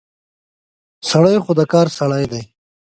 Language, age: Pashto, 19-29